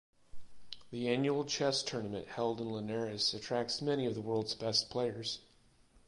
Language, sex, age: English, male, 40-49